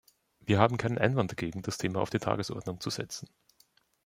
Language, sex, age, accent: German, male, 30-39, Österreichisches Deutsch